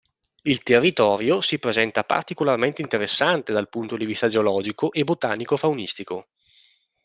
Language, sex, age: Italian, male, 19-29